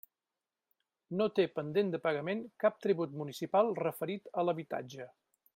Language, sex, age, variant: Catalan, male, 50-59, Central